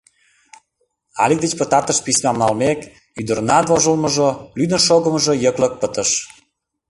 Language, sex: Mari, male